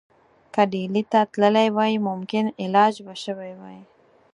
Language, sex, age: Pashto, female, 30-39